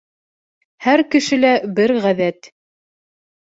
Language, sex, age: Bashkir, female, 19-29